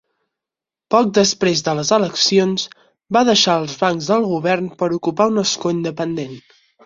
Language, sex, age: Catalan, male, 19-29